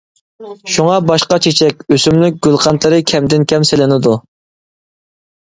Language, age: Uyghur, 19-29